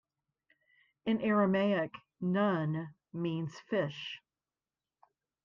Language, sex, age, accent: English, female, 60-69, United States English